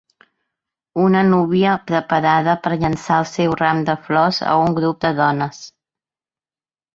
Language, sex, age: Catalan, female, 50-59